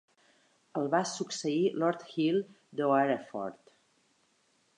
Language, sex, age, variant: Catalan, female, 50-59, Central